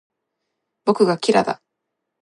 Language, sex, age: Japanese, female, 19-29